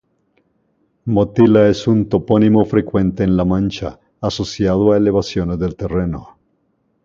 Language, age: Spanish, 50-59